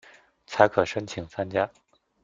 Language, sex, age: Chinese, male, 19-29